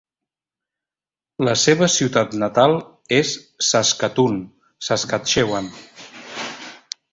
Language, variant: Catalan, Central